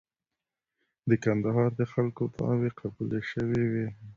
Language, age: Pashto, 19-29